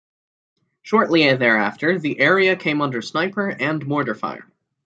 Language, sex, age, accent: English, male, under 19, United States English